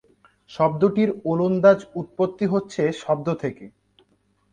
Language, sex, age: Bengali, male, under 19